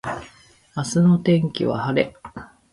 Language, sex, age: Japanese, female, 40-49